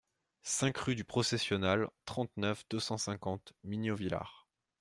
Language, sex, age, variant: French, male, 30-39, Français de métropole